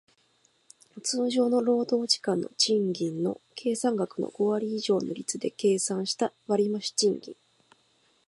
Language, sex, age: Japanese, female, 19-29